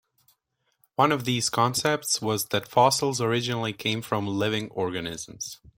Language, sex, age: English, male, 19-29